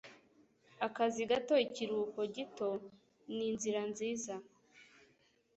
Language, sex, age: Kinyarwanda, female, under 19